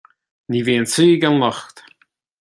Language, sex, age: Irish, male, 19-29